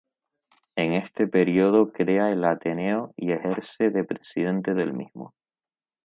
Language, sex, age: Spanish, male, 19-29